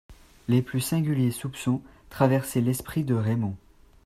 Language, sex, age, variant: French, male, 19-29, Français de métropole